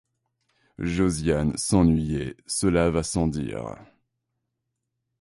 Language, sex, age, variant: French, male, 19-29, Français de métropole